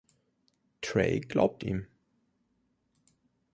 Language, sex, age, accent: German, male, 30-39, Deutschland Deutsch